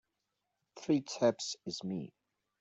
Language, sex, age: English, male, 19-29